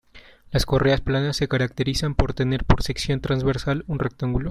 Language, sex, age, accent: Spanish, male, 19-29, Andino-Pacífico: Colombia, Perú, Ecuador, oeste de Bolivia y Venezuela andina